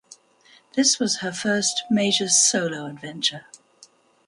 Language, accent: English, England English